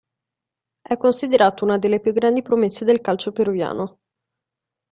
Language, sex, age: Italian, female, 19-29